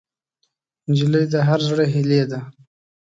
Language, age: Pashto, 19-29